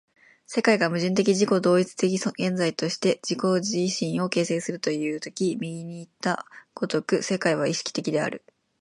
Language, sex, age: Japanese, female, 19-29